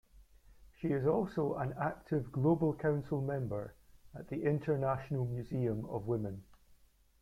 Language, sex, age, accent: English, male, 40-49, Scottish English